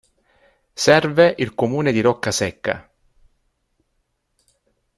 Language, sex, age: Italian, male, 50-59